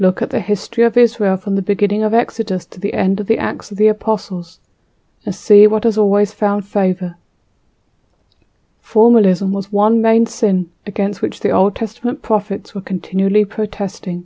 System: none